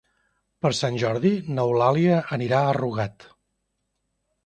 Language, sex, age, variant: Catalan, male, 50-59, Central